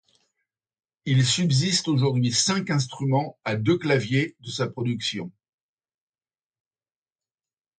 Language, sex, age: French, male, 70-79